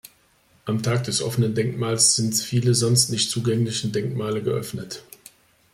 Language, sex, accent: German, male, Deutschland Deutsch